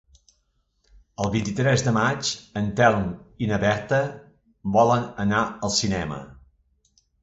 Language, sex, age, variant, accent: Catalan, male, 60-69, Central, central